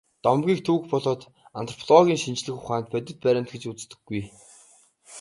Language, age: Mongolian, 19-29